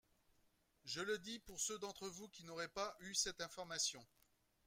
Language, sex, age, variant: French, male, 50-59, Français de métropole